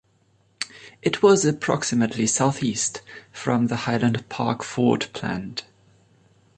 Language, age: English, 30-39